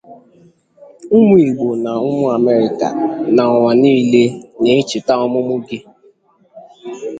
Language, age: Igbo, under 19